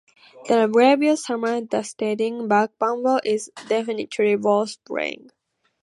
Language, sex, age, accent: English, female, under 19, England English